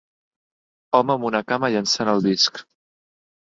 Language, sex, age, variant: Catalan, male, 19-29, Central